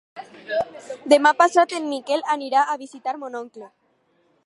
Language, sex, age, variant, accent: Catalan, female, under 19, Alacantí, valencià